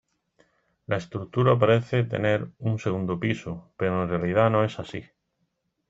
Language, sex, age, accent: Spanish, male, 40-49, España: Sur peninsular (Andalucia, Extremadura, Murcia)